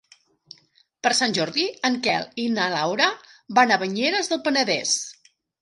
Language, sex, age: Catalan, female, 40-49